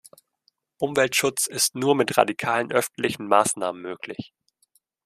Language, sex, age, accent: German, male, 19-29, Deutschland Deutsch